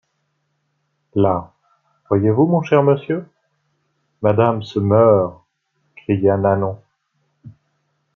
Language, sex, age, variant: French, male, 40-49, Français de métropole